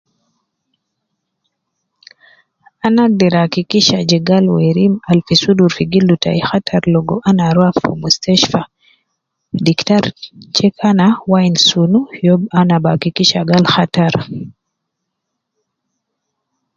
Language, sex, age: Nubi, female, 30-39